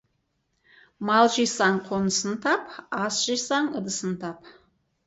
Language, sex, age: Kazakh, female, 40-49